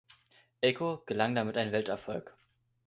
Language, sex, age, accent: German, male, 19-29, Deutschland Deutsch